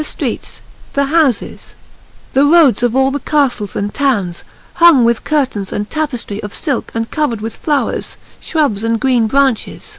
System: none